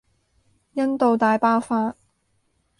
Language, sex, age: Cantonese, female, 19-29